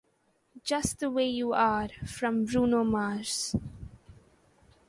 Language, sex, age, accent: English, female, 19-29, India and South Asia (India, Pakistan, Sri Lanka)